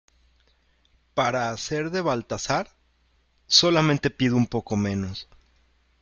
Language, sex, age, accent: Spanish, male, 30-39, México